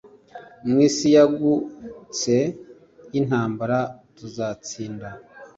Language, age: Kinyarwanda, 30-39